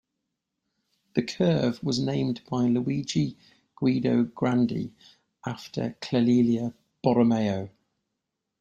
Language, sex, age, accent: English, male, 40-49, England English